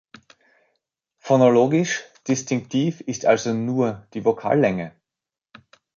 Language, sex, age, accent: German, male, 30-39, Österreichisches Deutsch